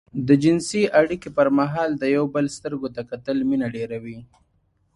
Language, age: Pashto, 19-29